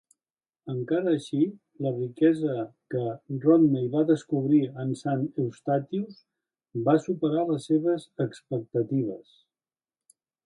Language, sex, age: Catalan, male, 70-79